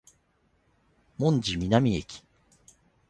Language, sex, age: Japanese, male, 40-49